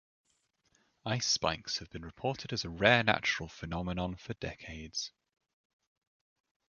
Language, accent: English, England English